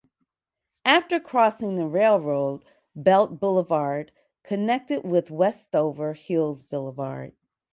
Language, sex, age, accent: English, female, 40-49, United States English